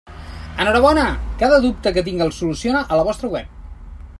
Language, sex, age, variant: Catalan, male, 40-49, Central